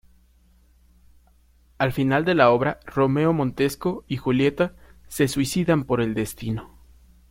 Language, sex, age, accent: Spanish, male, 19-29, México